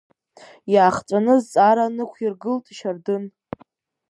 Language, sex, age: Abkhazian, female, under 19